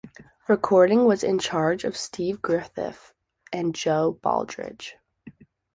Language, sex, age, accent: English, female, 19-29, United States English